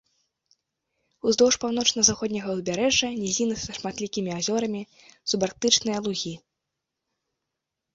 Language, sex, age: Belarusian, female, under 19